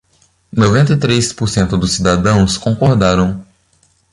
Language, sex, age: Portuguese, male, 19-29